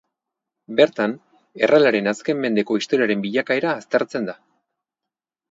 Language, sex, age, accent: Basque, male, 30-39, Erdialdekoa edo Nafarra (Gipuzkoa, Nafarroa)